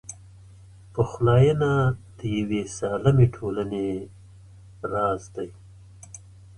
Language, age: Pashto, 60-69